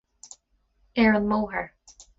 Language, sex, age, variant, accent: Irish, female, 30-39, Gaeilge Chonnacht, Cainteoir líofa, ní ó dhúchas